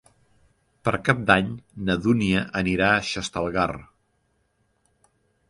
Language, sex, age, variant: Catalan, male, 30-39, Central